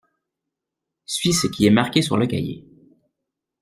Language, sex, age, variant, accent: French, male, 30-39, Français d'Amérique du Nord, Français du Canada